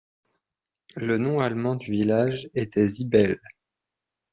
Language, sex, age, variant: French, male, 30-39, Français de métropole